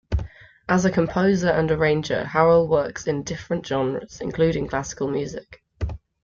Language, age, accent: English, 19-29, England English